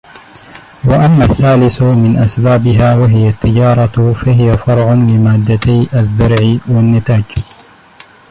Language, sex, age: Arabic, male, 19-29